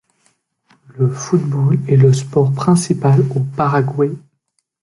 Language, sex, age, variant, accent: French, male, 19-29, Français d'Europe, Français de Belgique